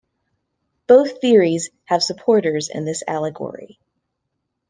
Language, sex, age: English, female, 30-39